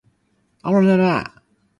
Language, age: Cantonese, 19-29